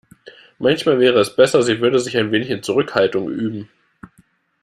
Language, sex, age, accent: German, male, 19-29, Deutschland Deutsch